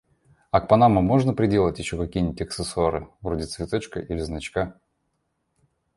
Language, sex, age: Russian, male, 40-49